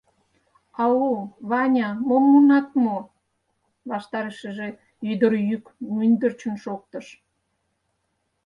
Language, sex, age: Mari, female, 60-69